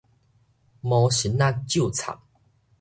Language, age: Min Nan Chinese, 19-29